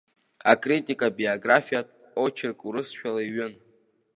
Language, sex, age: Abkhazian, male, under 19